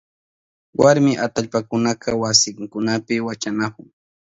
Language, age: Southern Pastaza Quechua, 30-39